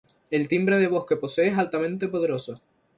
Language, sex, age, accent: Spanish, male, 19-29, España: Islas Canarias